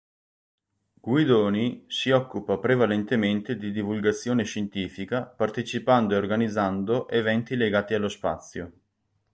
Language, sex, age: Italian, male, 19-29